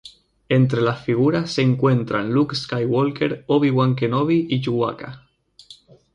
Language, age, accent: Spanish, 19-29, España: Islas Canarias